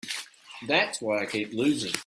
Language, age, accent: English, 40-49, Australian English